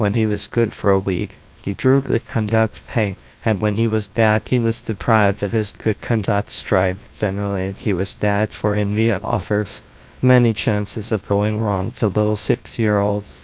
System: TTS, GlowTTS